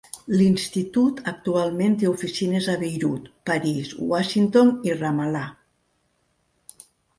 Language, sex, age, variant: Catalan, female, 60-69, Central